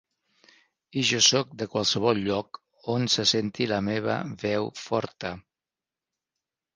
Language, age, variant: Catalan, 50-59, Central